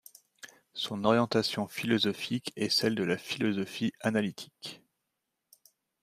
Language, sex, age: French, male, 30-39